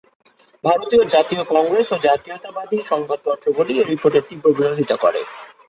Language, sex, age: Bengali, male, 19-29